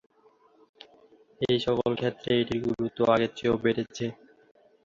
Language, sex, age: Bengali, male, under 19